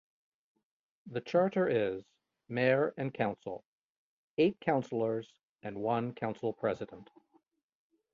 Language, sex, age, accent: English, male, 50-59, United States English